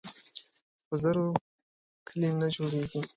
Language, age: Pashto, 19-29